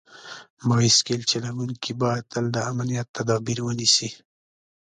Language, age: Pashto, 19-29